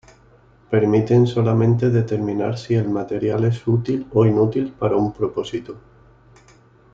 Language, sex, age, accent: Spanish, male, 30-39, España: Sur peninsular (Andalucia, Extremadura, Murcia)